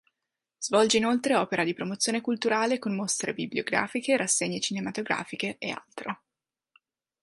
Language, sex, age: Italian, female, under 19